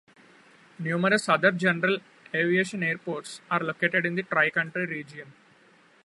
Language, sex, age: English, male, 19-29